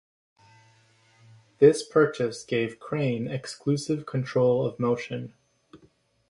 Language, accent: English, Canadian English